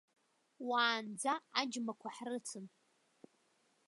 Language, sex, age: Abkhazian, female, under 19